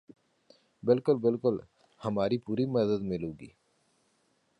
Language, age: Punjabi, 30-39